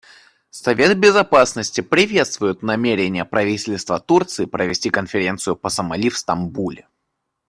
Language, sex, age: Russian, male, 19-29